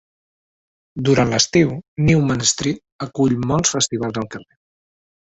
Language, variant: Catalan, Central